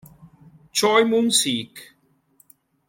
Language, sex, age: Italian, male, 60-69